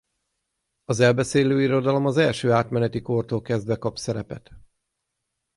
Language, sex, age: Hungarian, male, 40-49